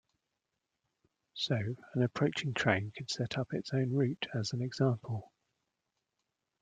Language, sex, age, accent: English, male, 40-49, England English